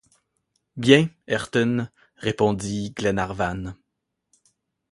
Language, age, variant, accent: French, 40-49, Français d'Amérique du Nord, Français du Canada